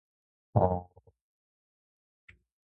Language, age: Japanese, 19-29